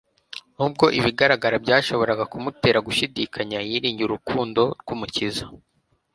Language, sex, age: Kinyarwanda, male, under 19